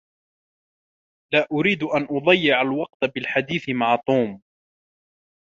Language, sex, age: Arabic, male, 19-29